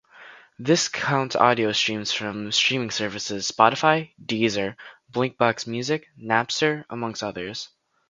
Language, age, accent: English, under 19, United States English